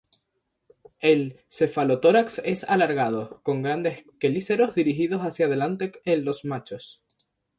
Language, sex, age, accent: Spanish, male, 19-29, España: Islas Canarias